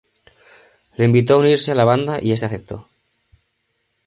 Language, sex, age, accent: Spanish, male, 19-29, España: Centro-Sur peninsular (Madrid, Toledo, Castilla-La Mancha)